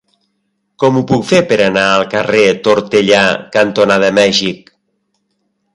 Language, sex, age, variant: Catalan, male, 50-59, Nord-Occidental